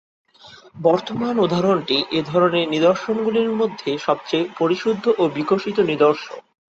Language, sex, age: Bengali, male, 19-29